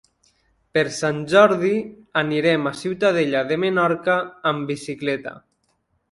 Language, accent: Catalan, valencià